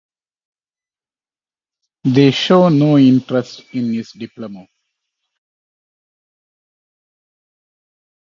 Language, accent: English, India and South Asia (India, Pakistan, Sri Lanka)